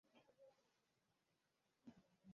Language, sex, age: Swahili, male, 30-39